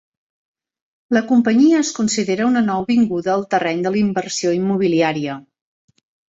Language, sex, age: Catalan, female, 40-49